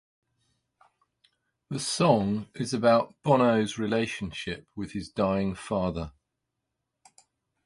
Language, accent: English, England English